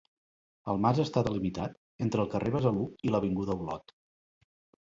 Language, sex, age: Catalan, male, 50-59